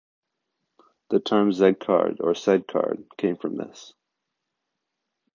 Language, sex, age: English, male, under 19